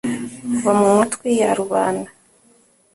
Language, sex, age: Kinyarwanda, female, 19-29